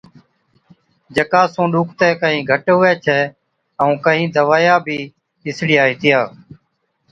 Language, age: Od, 40-49